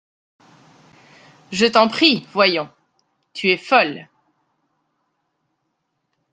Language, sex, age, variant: French, female, 40-49, Français de métropole